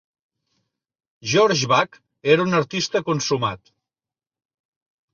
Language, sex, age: Catalan, male, 50-59